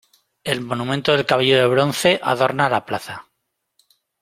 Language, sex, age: Spanish, male, 50-59